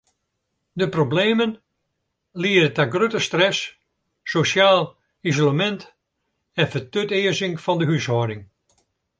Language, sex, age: Western Frisian, male, 70-79